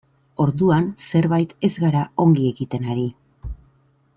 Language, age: Basque, 50-59